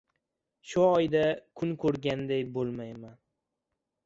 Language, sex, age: Uzbek, male, under 19